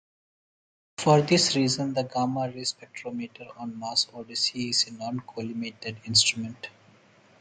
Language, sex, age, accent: English, male, 30-39, India and South Asia (India, Pakistan, Sri Lanka); Singaporean English